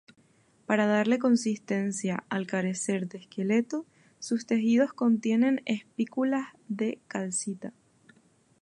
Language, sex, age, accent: Spanish, female, 19-29, España: Islas Canarias